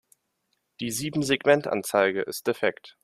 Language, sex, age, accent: German, male, 19-29, Deutschland Deutsch